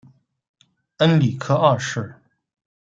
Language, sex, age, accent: Chinese, male, 30-39, 出生地：江苏省